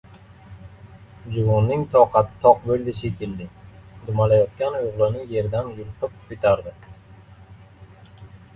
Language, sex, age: Uzbek, male, 30-39